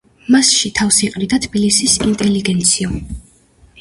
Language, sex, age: Georgian, female, 19-29